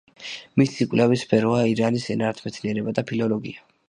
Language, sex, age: Georgian, male, under 19